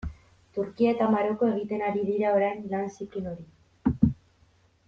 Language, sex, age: Basque, female, 19-29